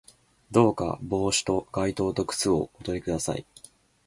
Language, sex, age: Japanese, male, 19-29